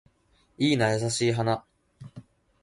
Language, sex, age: Japanese, male, 19-29